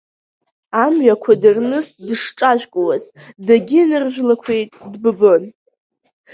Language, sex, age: Abkhazian, female, under 19